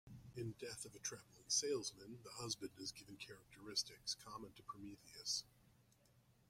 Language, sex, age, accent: English, male, 30-39, United States English